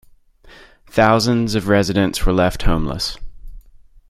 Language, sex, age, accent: English, male, 30-39, United States English